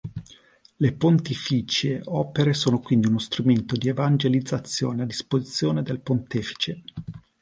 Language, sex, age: Italian, male, 40-49